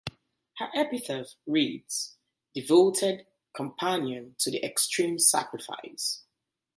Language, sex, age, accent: English, female, 30-39, England English